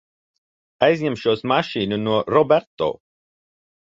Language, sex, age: Latvian, male, 30-39